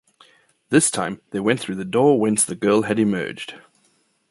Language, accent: English, Southern African (South Africa, Zimbabwe, Namibia)